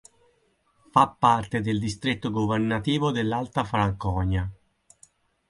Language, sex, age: Italian, male, 50-59